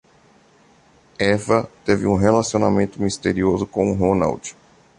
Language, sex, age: Portuguese, male, 30-39